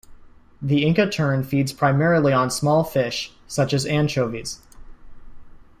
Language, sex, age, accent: English, male, 19-29, United States English